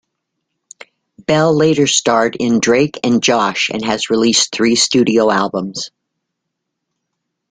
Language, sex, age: English, female, 60-69